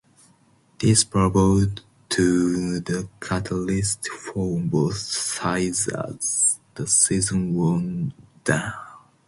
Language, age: English, 19-29